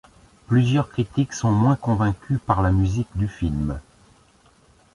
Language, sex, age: French, male, 70-79